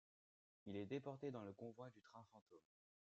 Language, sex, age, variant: French, male, under 19, Français de métropole